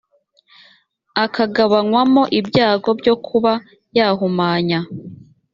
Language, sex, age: Kinyarwanda, female, 30-39